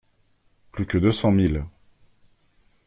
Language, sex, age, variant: French, male, 30-39, Français de métropole